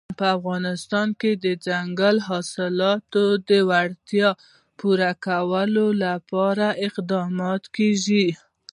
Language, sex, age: Pashto, female, 19-29